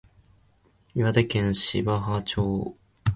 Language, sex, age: Japanese, male, 19-29